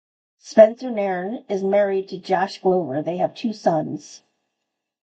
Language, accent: English, United States English